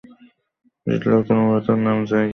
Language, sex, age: Bengali, male, under 19